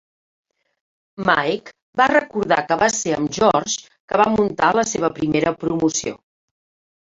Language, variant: Catalan, Central